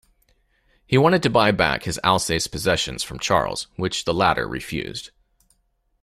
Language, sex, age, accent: English, male, 40-49, United States English